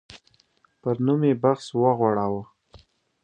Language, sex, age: Pashto, male, under 19